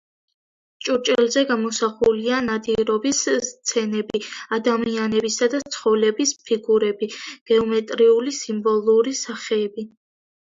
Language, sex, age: Georgian, female, under 19